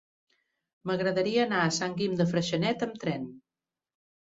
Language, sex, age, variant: Catalan, female, 60-69, Central